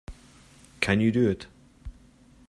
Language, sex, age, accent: English, male, 30-39, Irish English